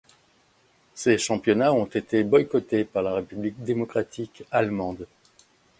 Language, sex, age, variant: French, male, 60-69, Français de métropole